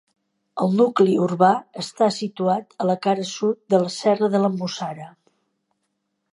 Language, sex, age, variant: Catalan, female, 60-69, Central